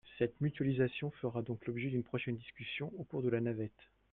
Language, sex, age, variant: French, male, 40-49, Français de métropole